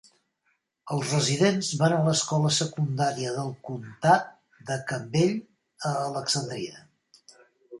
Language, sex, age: Catalan, male, 80-89